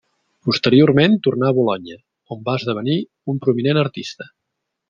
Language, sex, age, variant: Catalan, male, 40-49, Central